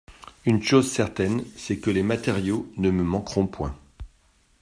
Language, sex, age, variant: French, male, 50-59, Français de métropole